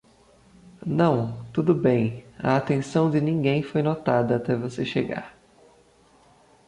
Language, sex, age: Portuguese, male, 30-39